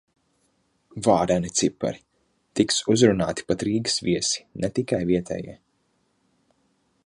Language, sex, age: Latvian, male, 19-29